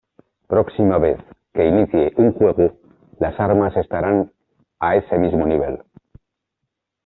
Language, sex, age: Spanish, male, 50-59